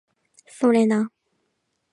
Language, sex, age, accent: Japanese, female, 19-29, 関西